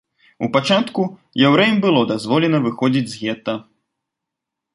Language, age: Belarusian, 19-29